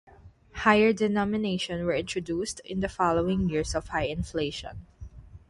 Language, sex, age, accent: English, female, 19-29, United States English; Filipino